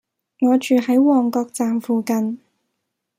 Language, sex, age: Cantonese, female, 19-29